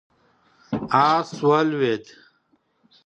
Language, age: Pashto, 40-49